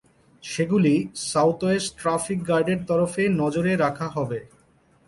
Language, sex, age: Bengali, male, 30-39